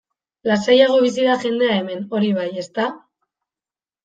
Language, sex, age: Basque, female, 19-29